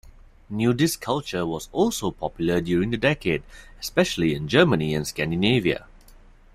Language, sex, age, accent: English, male, 30-39, Singaporean English